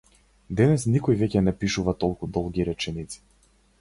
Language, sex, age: Macedonian, male, 19-29